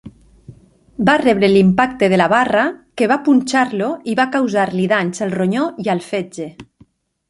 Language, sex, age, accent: Catalan, female, 30-39, valencià